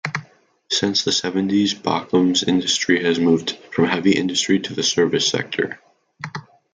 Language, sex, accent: English, male, United States English